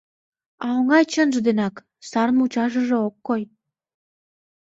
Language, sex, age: Mari, female, under 19